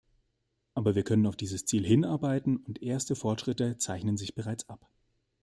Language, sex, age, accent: German, male, 19-29, Deutschland Deutsch